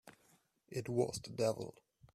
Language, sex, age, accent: English, male, 19-29, England English